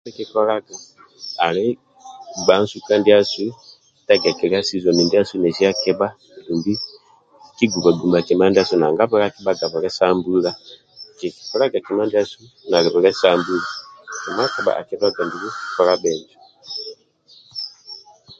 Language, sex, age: Amba (Uganda), male, 30-39